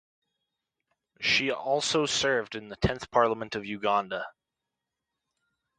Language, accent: English, United States English